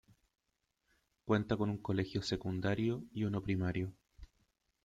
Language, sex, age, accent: Spanish, male, 30-39, Chileno: Chile, Cuyo